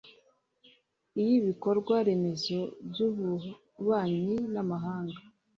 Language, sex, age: Kinyarwanda, female, 30-39